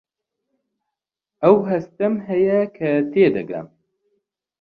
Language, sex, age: Central Kurdish, male, 19-29